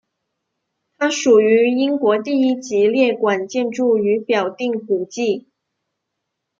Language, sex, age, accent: Chinese, female, 19-29, 出生地：广东省